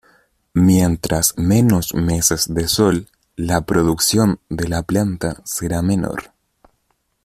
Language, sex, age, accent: Spanish, male, 19-29, Chileno: Chile, Cuyo